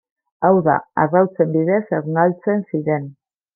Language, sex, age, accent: Basque, female, 50-59, Erdialdekoa edo Nafarra (Gipuzkoa, Nafarroa)